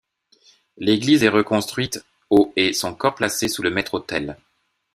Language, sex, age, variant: French, male, 50-59, Français de métropole